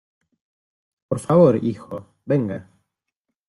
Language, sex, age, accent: Spanish, male, 19-29, Rioplatense: Argentina, Uruguay, este de Bolivia, Paraguay